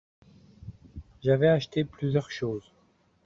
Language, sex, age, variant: French, male, 40-49, Français de métropole